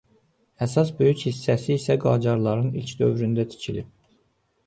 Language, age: Azerbaijani, 30-39